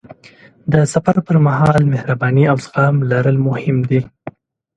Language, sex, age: Pashto, male, 19-29